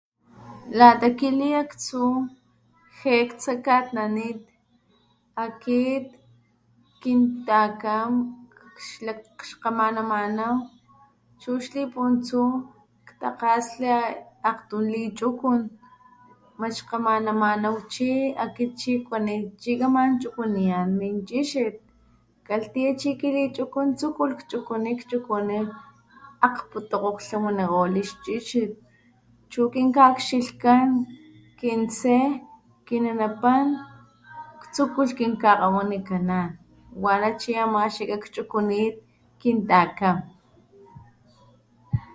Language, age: Papantla Totonac, 30-39